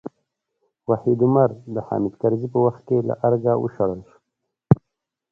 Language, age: Pashto, 19-29